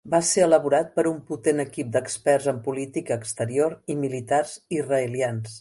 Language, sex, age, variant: Catalan, female, 60-69, Central